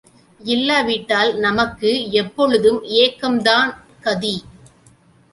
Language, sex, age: Tamil, female, 40-49